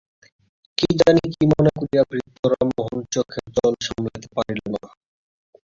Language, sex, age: Bengali, male, 19-29